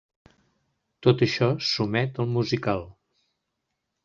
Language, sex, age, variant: Catalan, male, 60-69, Central